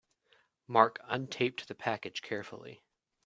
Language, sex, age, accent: English, male, 19-29, United States English